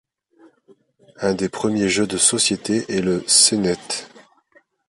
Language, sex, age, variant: French, male, 30-39, Français de métropole